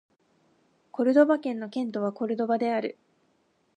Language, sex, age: Japanese, female, 19-29